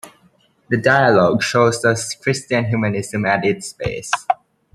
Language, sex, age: English, male, 19-29